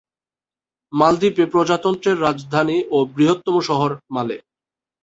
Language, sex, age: Bengali, male, 19-29